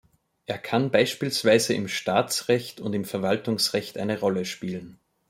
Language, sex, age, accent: German, male, 30-39, Österreichisches Deutsch